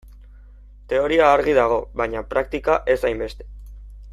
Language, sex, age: Basque, male, 19-29